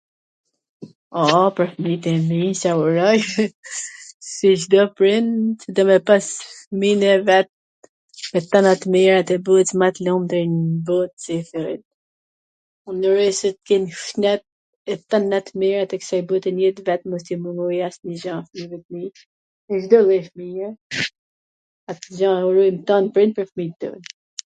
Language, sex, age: Gheg Albanian, female, 40-49